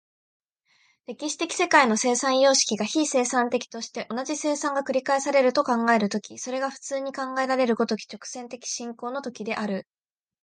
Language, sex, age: Japanese, female, 19-29